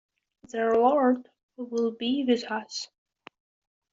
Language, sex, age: English, female, under 19